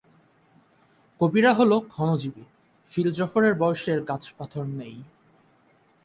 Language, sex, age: Bengali, male, 19-29